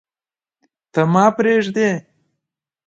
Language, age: Pashto, 19-29